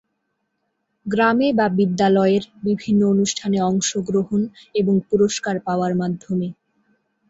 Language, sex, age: Bengali, female, 19-29